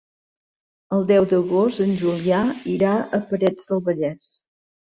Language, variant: Catalan, Central